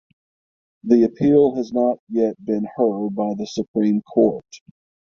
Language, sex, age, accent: English, male, 50-59, United States English; southern United States